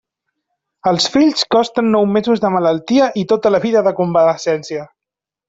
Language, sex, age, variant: Catalan, male, 30-39, Central